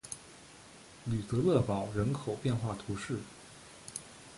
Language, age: Chinese, 30-39